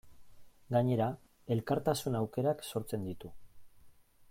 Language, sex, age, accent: Basque, male, 40-49, Mendebalekoa (Araba, Bizkaia, Gipuzkoako mendebaleko herri batzuk)